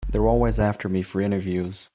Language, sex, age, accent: English, male, 19-29, United States English